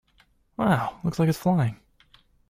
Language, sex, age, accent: English, male, 19-29, Canadian English